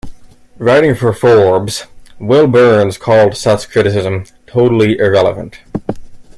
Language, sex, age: English, male, 19-29